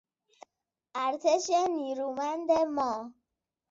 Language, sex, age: Persian, male, 19-29